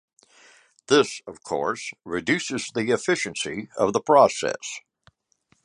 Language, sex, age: English, male, 70-79